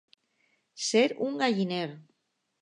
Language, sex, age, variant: Catalan, female, under 19, Alacantí